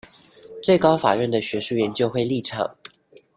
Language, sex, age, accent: Chinese, female, 19-29, 出生地：宜蘭縣